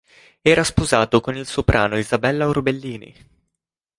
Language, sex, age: Italian, male, 19-29